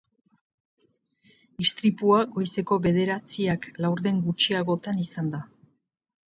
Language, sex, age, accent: Basque, female, 50-59, Erdialdekoa edo Nafarra (Gipuzkoa, Nafarroa)